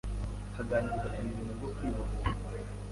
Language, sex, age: Kinyarwanda, female, 19-29